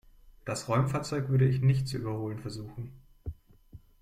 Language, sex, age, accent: German, male, 19-29, Deutschland Deutsch